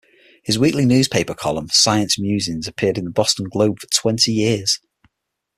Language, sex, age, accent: English, male, 40-49, England English